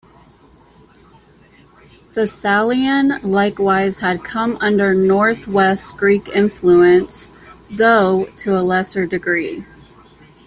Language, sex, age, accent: English, female, 40-49, United States English